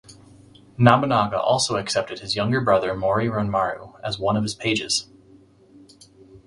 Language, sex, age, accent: English, male, 30-39, United States English